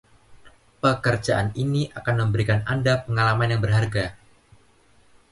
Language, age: Indonesian, 19-29